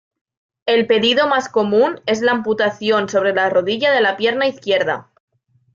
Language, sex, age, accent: Spanish, female, 19-29, España: Norte peninsular (Asturias, Castilla y León, Cantabria, País Vasco, Navarra, Aragón, La Rioja, Guadalajara, Cuenca)